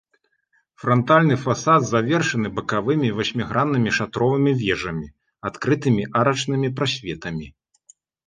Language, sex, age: Belarusian, male, 40-49